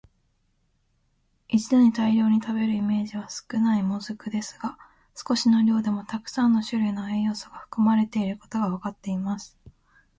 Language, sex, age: Japanese, female, 19-29